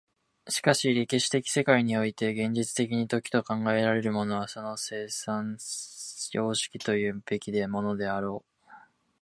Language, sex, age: Japanese, male, under 19